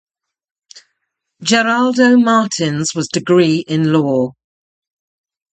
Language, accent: English, England English